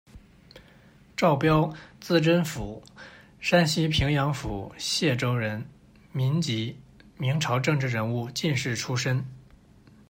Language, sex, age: Chinese, male, 19-29